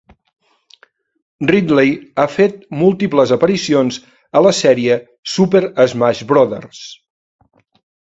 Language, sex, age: Catalan, male, 50-59